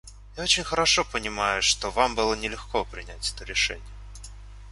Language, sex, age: Russian, male, 19-29